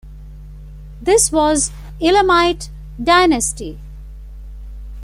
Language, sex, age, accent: English, female, 50-59, India and South Asia (India, Pakistan, Sri Lanka)